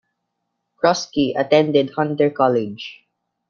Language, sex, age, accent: English, male, under 19, Filipino